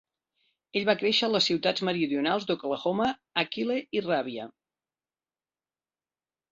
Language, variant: Catalan, Central